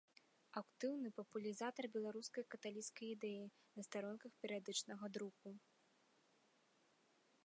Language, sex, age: Belarusian, female, 19-29